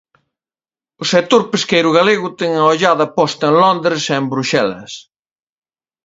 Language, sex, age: Galician, male, 40-49